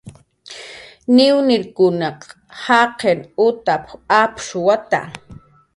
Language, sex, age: Jaqaru, female, 40-49